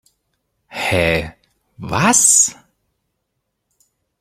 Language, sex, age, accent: German, male, 19-29, Deutschland Deutsch